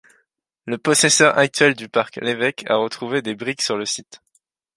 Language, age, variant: French, under 19, Français de métropole